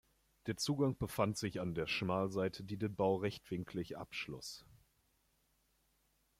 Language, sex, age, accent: German, male, 19-29, Deutschland Deutsch